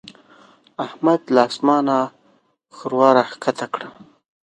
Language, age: Pashto, 19-29